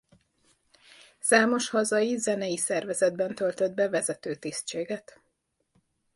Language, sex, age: Hungarian, female, 40-49